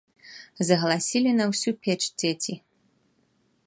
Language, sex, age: Belarusian, female, 30-39